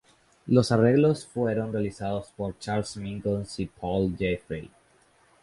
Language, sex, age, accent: Spanish, male, under 19, América central